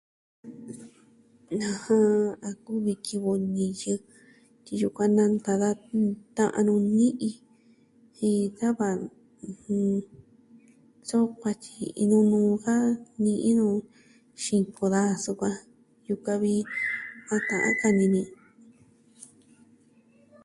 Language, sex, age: Southwestern Tlaxiaco Mixtec, female, 19-29